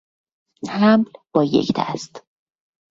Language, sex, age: Persian, female, 19-29